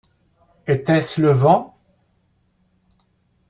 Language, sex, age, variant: French, male, 60-69, Français de métropole